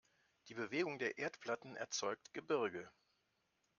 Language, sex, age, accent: German, male, 60-69, Deutschland Deutsch